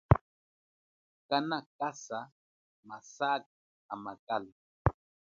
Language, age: Chokwe, 40-49